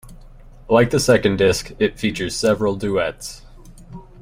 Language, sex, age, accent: English, male, 19-29, United States English